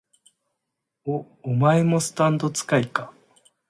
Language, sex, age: Japanese, male, 40-49